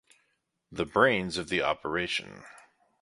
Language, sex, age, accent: English, male, 19-29, United States English